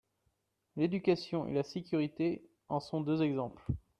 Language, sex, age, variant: French, male, 19-29, Français de métropole